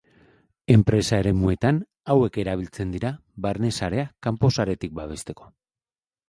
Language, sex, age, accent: Basque, male, 40-49, Erdialdekoa edo Nafarra (Gipuzkoa, Nafarroa)